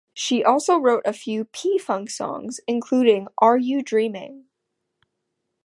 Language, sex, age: English, female, 19-29